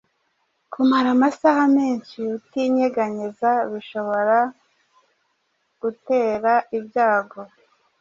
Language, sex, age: Kinyarwanda, female, 30-39